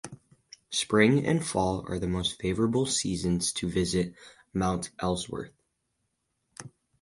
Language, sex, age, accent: English, male, under 19, United States English